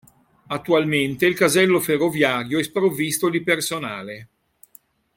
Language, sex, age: Italian, male, 60-69